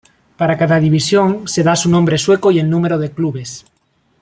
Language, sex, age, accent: Spanish, male, 30-39, España: Norte peninsular (Asturias, Castilla y León, Cantabria, País Vasco, Navarra, Aragón, La Rioja, Guadalajara, Cuenca)